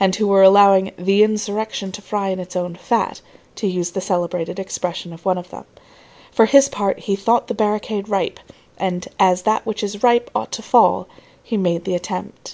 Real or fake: real